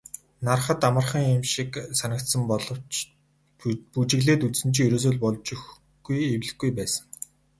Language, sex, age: Mongolian, male, 19-29